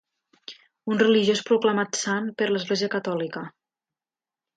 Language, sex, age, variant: Catalan, female, 19-29, Nord-Occidental